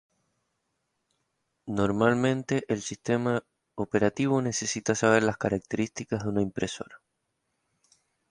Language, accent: Spanish, España: Islas Canarias